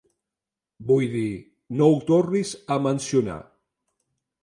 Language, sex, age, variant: Catalan, male, 40-49, Central